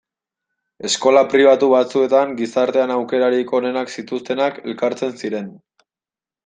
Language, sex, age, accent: Basque, male, 19-29, Mendebalekoa (Araba, Bizkaia, Gipuzkoako mendebaleko herri batzuk)